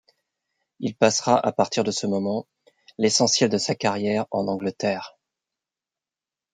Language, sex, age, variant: French, male, 50-59, Français de métropole